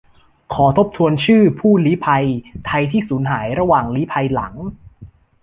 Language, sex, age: Thai, male, 19-29